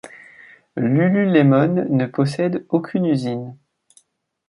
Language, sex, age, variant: French, male, 19-29, Français de métropole